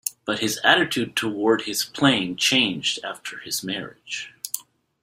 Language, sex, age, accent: English, male, 30-39, Canadian English